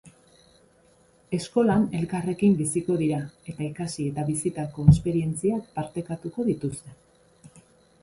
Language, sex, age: Basque, female, 40-49